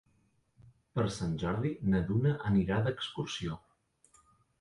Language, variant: Catalan, Central